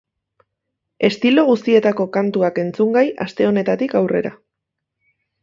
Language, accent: Basque, Erdialdekoa edo Nafarra (Gipuzkoa, Nafarroa)